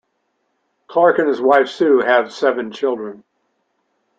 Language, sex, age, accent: English, male, 70-79, Canadian English